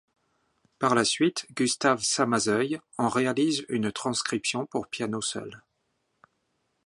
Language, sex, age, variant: French, male, 40-49, Français de métropole